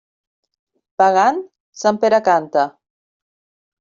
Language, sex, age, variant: Catalan, female, 40-49, Central